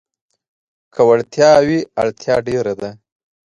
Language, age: Pashto, 19-29